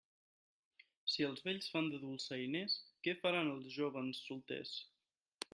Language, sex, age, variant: Catalan, male, 19-29, Central